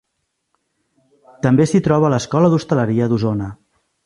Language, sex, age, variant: Catalan, male, 40-49, Central